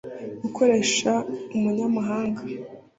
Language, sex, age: Kinyarwanda, female, 19-29